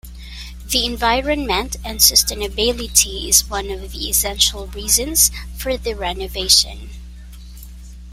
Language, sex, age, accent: English, female, 19-29, Filipino